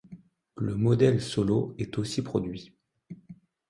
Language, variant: French, Français de métropole